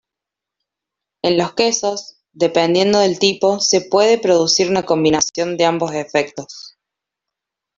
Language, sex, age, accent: Spanish, female, 19-29, Rioplatense: Argentina, Uruguay, este de Bolivia, Paraguay